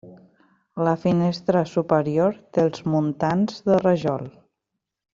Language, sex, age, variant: Catalan, female, 19-29, Central